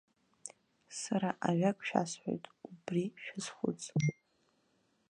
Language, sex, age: Abkhazian, female, under 19